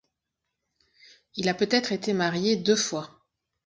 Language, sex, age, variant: French, female, 40-49, Français de métropole